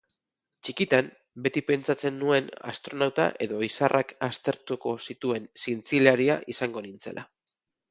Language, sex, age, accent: Basque, male, 40-49, Mendebalekoa (Araba, Bizkaia, Gipuzkoako mendebaleko herri batzuk)